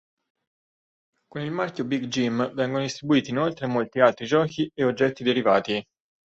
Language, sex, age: Italian, male, 30-39